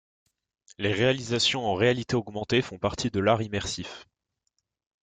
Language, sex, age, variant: French, male, 19-29, Français de métropole